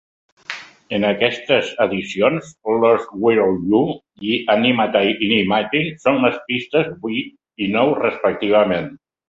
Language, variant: Catalan, Central